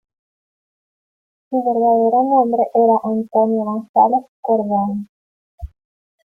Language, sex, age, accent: Spanish, female, 30-39, Andino-Pacífico: Colombia, Perú, Ecuador, oeste de Bolivia y Venezuela andina